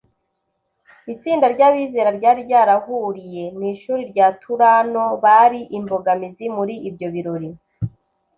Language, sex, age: Kinyarwanda, female, 19-29